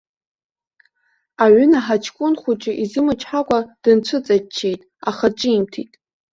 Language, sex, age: Abkhazian, female, under 19